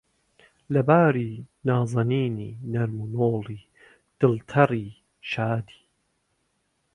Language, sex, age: Central Kurdish, male, 30-39